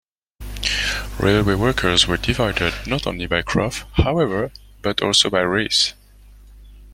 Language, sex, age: English, male, 19-29